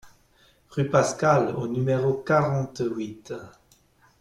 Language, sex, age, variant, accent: French, male, 40-49, Français d'Europe, Français d’Allemagne